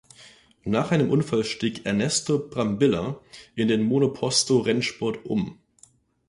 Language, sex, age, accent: German, male, 19-29, Deutschland Deutsch